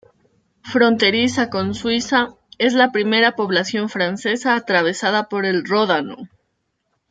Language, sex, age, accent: Spanish, female, 30-39, América central